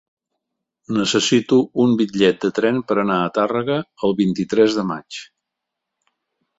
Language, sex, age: Catalan, male, 50-59